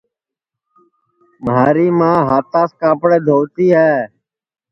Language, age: Sansi, 19-29